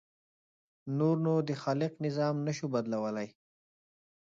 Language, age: Pashto, 30-39